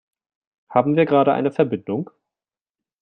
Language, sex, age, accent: German, male, 19-29, Deutschland Deutsch